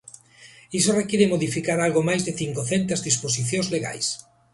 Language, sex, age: Galician, male, 50-59